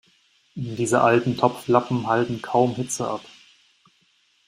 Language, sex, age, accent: German, male, 19-29, Deutschland Deutsch